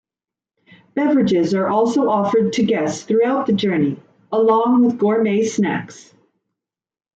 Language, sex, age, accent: English, female, 40-49, Canadian English